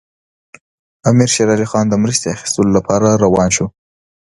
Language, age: Pashto, 19-29